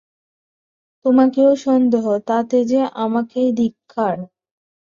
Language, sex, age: Bengali, female, 19-29